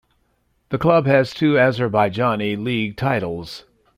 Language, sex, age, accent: English, male, 60-69, United States English